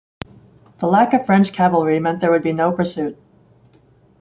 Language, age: English, 19-29